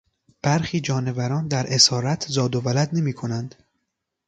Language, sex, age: Persian, male, 19-29